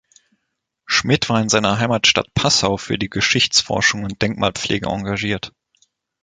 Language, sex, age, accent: German, male, 19-29, Deutschland Deutsch